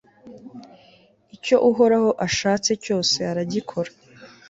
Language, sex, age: Kinyarwanda, female, 19-29